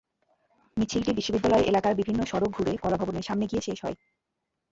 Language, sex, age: Bengali, female, 19-29